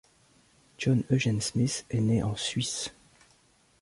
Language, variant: French, Français de métropole